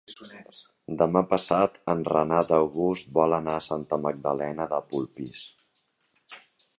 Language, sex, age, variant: Catalan, male, 40-49, Nord-Occidental